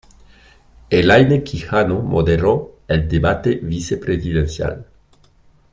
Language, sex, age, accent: Spanish, male, 40-49, Andino-Pacífico: Colombia, Perú, Ecuador, oeste de Bolivia y Venezuela andina